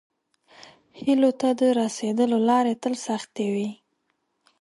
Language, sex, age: Pashto, female, 19-29